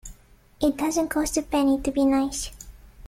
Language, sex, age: English, female, 19-29